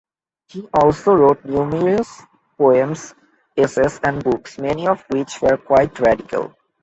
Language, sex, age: English, male, 19-29